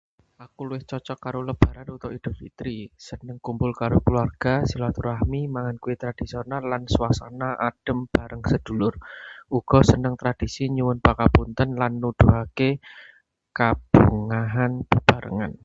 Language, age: Javanese, 30-39